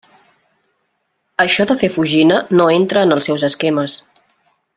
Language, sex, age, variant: Catalan, female, 40-49, Central